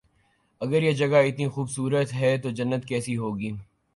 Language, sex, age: Urdu, male, 19-29